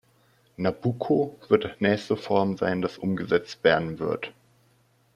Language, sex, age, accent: German, male, under 19, Deutschland Deutsch